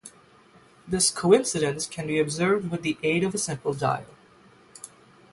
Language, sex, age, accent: English, male, 19-29, United States English; England English; India and South Asia (India, Pakistan, Sri Lanka)